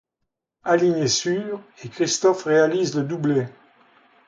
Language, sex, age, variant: French, male, 70-79, Français de métropole